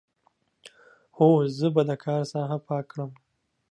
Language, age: Pashto, 19-29